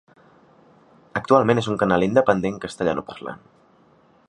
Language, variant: Catalan, Central